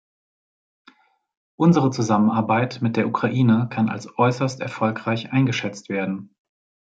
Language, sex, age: German, male, 40-49